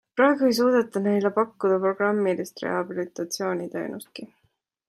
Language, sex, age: Estonian, female, 19-29